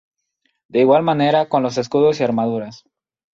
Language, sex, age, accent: Spanish, male, 19-29, México